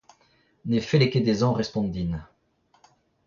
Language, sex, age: Breton, male, 30-39